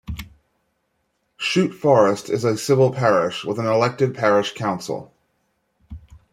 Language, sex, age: English, male, 40-49